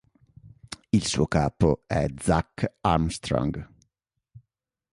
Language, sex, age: Italian, male, 30-39